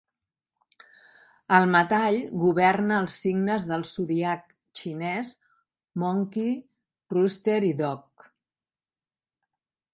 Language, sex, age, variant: Catalan, female, 60-69, Central